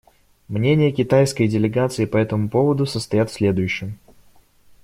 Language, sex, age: Russian, male, 19-29